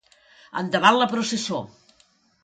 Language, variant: Catalan, Nord-Occidental